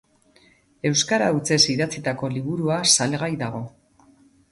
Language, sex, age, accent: Basque, female, 50-59, Mendebalekoa (Araba, Bizkaia, Gipuzkoako mendebaleko herri batzuk)